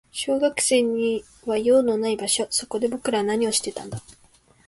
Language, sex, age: Japanese, female, 19-29